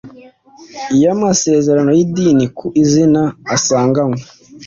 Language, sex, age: Kinyarwanda, male, 19-29